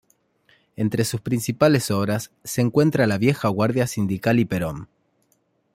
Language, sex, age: Spanish, male, 30-39